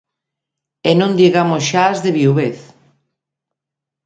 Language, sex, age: Galician, female, 50-59